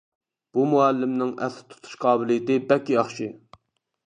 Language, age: Uyghur, 30-39